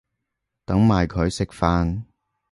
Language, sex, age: Cantonese, male, 30-39